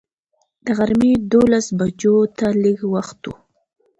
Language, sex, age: Pashto, female, 19-29